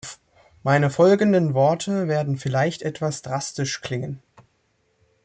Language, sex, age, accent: German, male, 19-29, Deutschland Deutsch